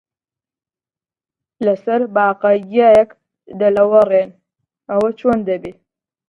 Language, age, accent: Central Kurdish, 19-29, سۆرانی